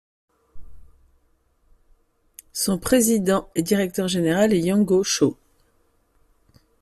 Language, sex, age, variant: French, female, 40-49, Français de métropole